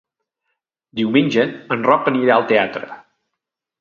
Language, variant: Catalan, Central